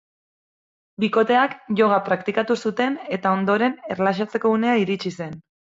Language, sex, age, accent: Basque, female, 30-39, Mendebalekoa (Araba, Bizkaia, Gipuzkoako mendebaleko herri batzuk)